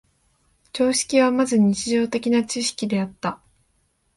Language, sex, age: Japanese, female, 19-29